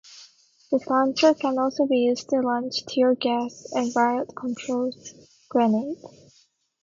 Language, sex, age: English, female, 19-29